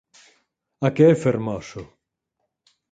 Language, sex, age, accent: Galician, male, 30-39, Normativo (estándar)